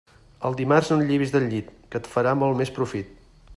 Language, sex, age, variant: Catalan, male, 50-59, Central